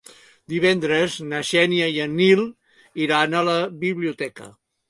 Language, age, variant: Catalan, 60-69, Central